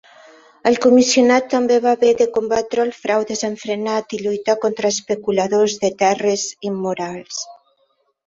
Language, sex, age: Catalan, female, 50-59